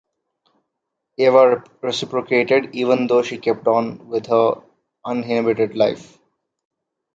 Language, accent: English, India and South Asia (India, Pakistan, Sri Lanka)